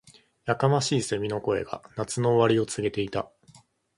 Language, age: Japanese, 19-29